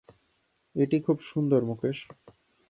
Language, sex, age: Bengali, male, 19-29